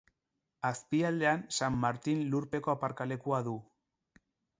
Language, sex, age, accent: Basque, male, 40-49, Erdialdekoa edo Nafarra (Gipuzkoa, Nafarroa)